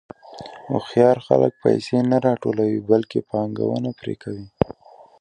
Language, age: Pashto, 19-29